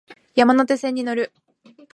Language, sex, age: Japanese, female, 19-29